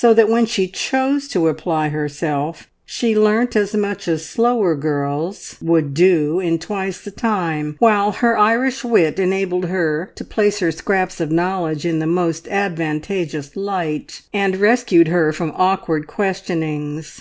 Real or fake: real